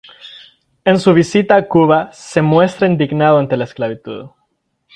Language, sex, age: Spanish, female, 19-29